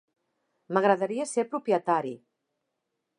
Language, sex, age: Catalan, female, 50-59